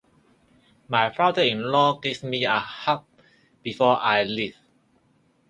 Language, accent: English, Hong Kong English